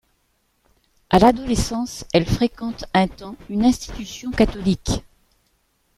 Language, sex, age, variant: French, female, 40-49, Français de métropole